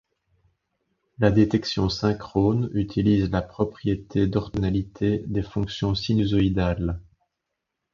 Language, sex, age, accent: French, male, 50-59, Français de Belgique; Français de Suisse